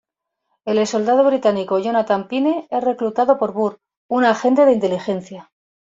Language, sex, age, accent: Spanish, female, 40-49, España: Sur peninsular (Andalucia, Extremadura, Murcia)